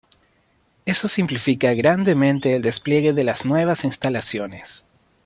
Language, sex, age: Spanish, male, 19-29